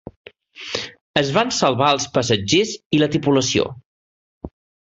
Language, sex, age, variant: Catalan, male, 40-49, Central